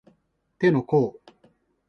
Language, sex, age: Japanese, male, 40-49